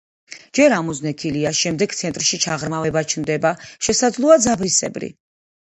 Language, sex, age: Georgian, female, 40-49